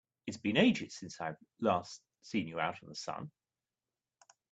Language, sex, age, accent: English, male, 60-69, England English